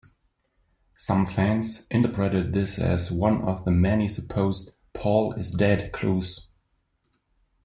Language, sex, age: English, male, 30-39